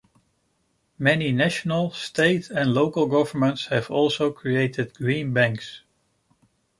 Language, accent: English, United States English